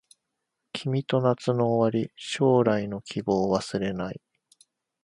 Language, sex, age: Japanese, male, 19-29